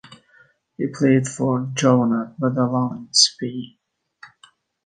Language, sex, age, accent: English, male, 19-29, United States English